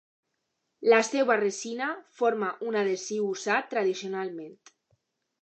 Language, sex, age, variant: Catalan, female, under 19, Alacantí